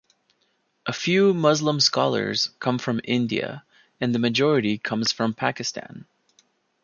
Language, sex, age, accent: English, male, 30-39, United States English